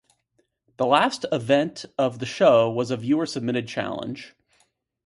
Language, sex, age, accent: English, male, 19-29, United States English